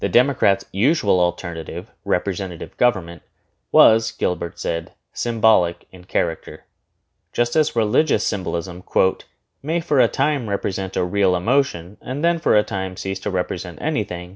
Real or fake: real